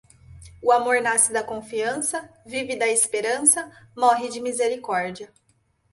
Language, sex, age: Portuguese, female, 30-39